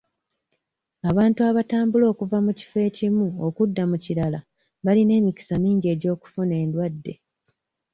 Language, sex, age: Ganda, female, 19-29